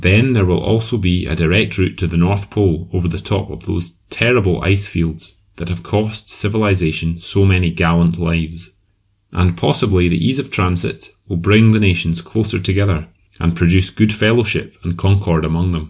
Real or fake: real